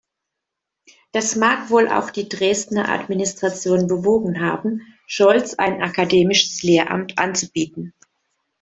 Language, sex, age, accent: German, female, 40-49, Deutschland Deutsch